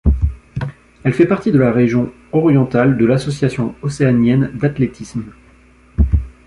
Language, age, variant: French, 30-39, Français de métropole